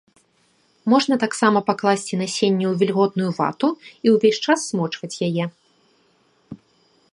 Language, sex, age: Belarusian, female, 19-29